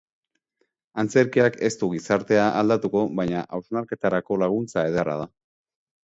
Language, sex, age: Basque, male, 30-39